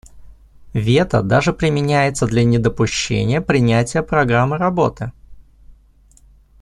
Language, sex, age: Russian, male, 30-39